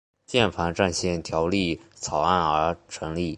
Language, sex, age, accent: Chinese, male, under 19, 出生地：浙江省